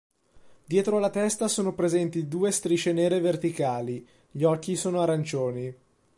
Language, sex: Italian, male